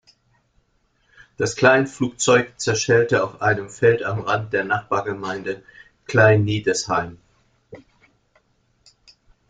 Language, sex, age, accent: German, male, 60-69, Deutschland Deutsch